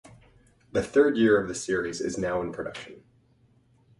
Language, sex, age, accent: English, male, 30-39, Canadian English